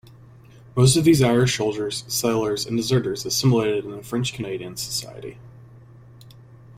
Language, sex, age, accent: English, male, 19-29, United States English